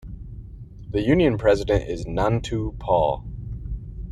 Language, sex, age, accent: English, male, 30-39, United States English